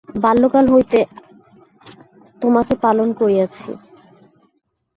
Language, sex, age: Bengali, female, 19-29